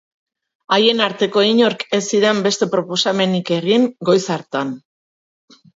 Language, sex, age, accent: Basque, female, 40-49, Mendebalekoa (Araba, Bizkaia, Gipuzkoako mendebaleko herri batzuk)